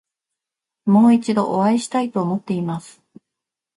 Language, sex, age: Japanese, female, 30-39